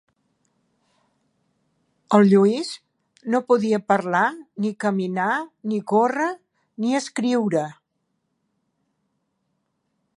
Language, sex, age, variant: Catalan, female, 70-79, Central